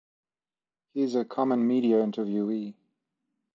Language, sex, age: English, male, 30-39